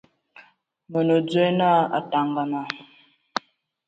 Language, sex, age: Ewondo, female, 19-29